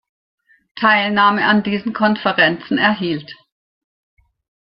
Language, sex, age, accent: German, female, 60-69, Deutschland Deutsch